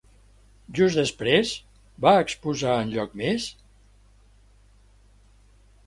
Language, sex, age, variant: Catalan, male, 70-79, Central